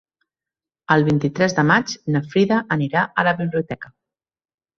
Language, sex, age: Catalan, female, 30-39